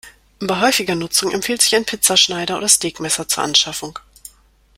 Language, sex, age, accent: German, female, 30-39, Deutschland Deutsch